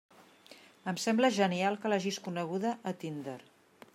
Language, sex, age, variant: Catalan, female, 50-59, Central